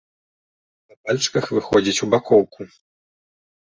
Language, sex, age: Belarusian, male, 30-39